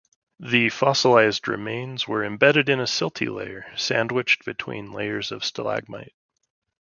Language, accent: English, United States English